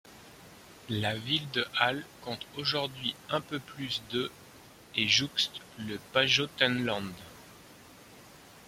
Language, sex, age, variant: French, male, 50-59, Français de métropole